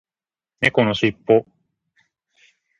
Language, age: Japanese, 19-29